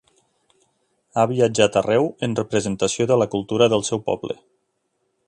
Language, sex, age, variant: Catalan, male, 40-49, Nord-Occidental